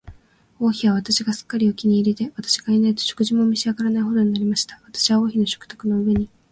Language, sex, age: Japanese, female, 19-29